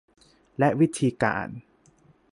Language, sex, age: Thai, male, 19-29